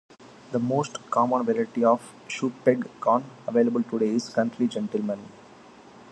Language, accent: English, India and South Asia (India, Pakistan, Sri Lanka)